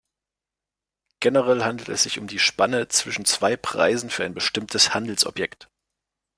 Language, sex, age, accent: German, male, 30-39, Deutschland Deutsch